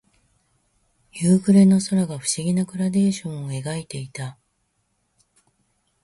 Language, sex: Japanese, female